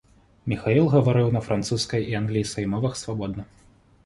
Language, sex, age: Belarusian, male, 19-29